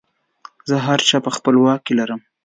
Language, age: Pashto, 19-29